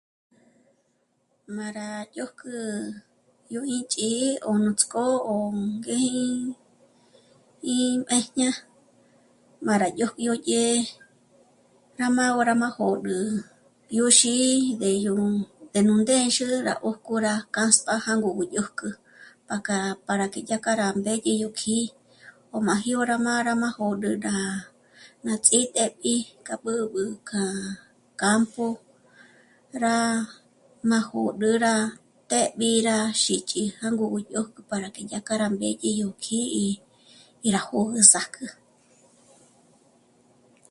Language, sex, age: Michoacán Mazahua, female, 19-29